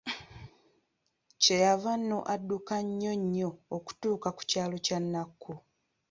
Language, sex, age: Ganda, female, 19-29